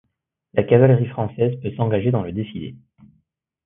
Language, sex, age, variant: French, male, 19-29, Français de métropole